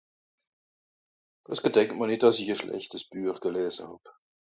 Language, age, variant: Swiss German, 40-49, Nordniederàlemmànisch (Rishoffe, Zàwere, Bùsswìller, Hawenau, Brüemt, Stroossbùri, Molse, Dàmbàch, Schlettstàtt, Pfàlzbùri usw.)